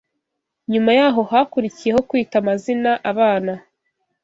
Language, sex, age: Kinyarwanda, female, 19-29